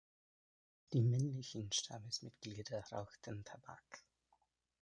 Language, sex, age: German, male, 19-29